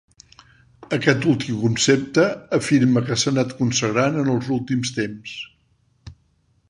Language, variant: Catalan, Central